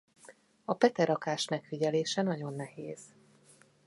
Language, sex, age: Hungarian, female, 40-49